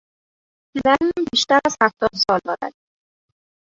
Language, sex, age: Persian, female, 30-39